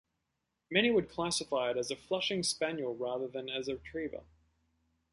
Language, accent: English, Australian English